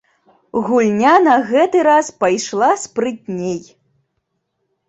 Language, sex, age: Belarusian, female, 30-39